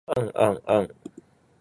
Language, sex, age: Japanese, male, 19-29